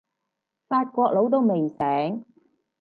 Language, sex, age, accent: Cantonese, female, 30-39, 广州音